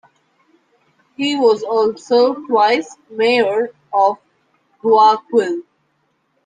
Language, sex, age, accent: English, female, 19-29, India and South Asia (India, Pakistan, Sri Lanka)